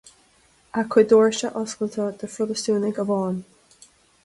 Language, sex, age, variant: Irish, female, 19-29, Gaeilge na Mumhan